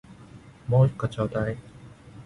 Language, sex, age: Japanese, male, 19-29